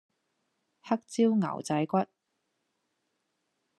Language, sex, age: Cantonese, female, 30-39